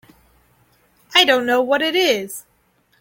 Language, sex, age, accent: English, female, 19-29, United States English